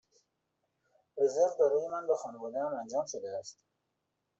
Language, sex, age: Persian, male, 30-39